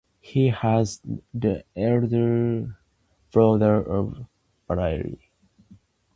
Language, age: English, under 19